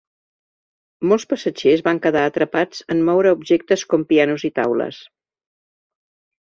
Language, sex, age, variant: Catalan, female, 70-79, Central